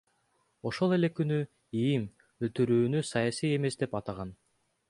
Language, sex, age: Kyrgyz, male, 19-29